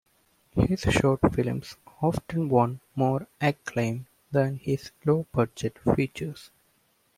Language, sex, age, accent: English, male, 19-29, United States English